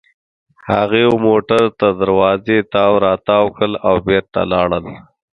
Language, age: Pashto, 30-39